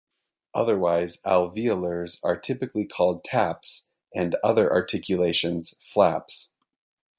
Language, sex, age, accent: English, male, 30-39, United States English